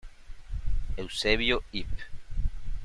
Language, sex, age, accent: Spanish, male, 30-39, Caribe: Cuba, Venezuela, Puerto Rico, República Dominicana, Panamá, Colombia caribeña, México caribeño, Costa del golfo de México